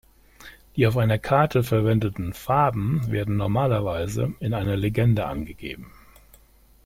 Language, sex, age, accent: German, male, 60-69, Deutschland Deutsch